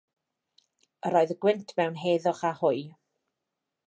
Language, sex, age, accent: Welsh, female, 30-39, Y Deyrnas Unedig Cymraeg